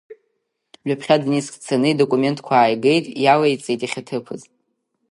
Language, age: Abkhazian, under 19